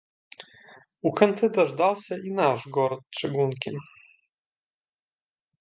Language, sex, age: Belarusian, male, 19-29